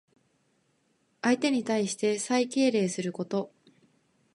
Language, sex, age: Japanese, female, 19-29